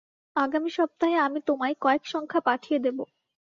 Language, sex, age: Bengali, female, 19-29